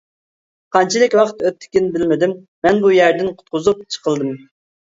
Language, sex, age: Uyghur, male, 30-39